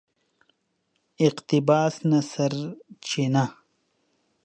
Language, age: Pashto, 19-29